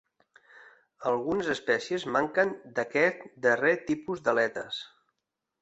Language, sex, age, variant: Catalan, male, 40-49, Central